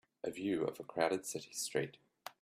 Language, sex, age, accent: English, male, 30-39, New Zealand English